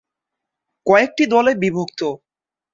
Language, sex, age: Bengali, male, 19-29